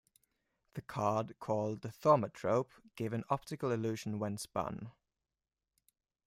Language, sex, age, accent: English, male, 19-29, England English